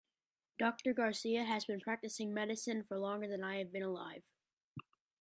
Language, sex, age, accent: English, male, under 19, United States English